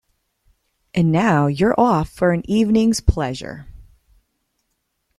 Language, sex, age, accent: English, female, 40-49, United States English